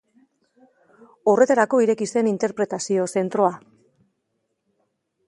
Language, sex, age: Basque, female, 50-59